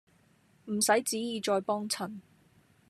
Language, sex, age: Cantonese, female, 19-29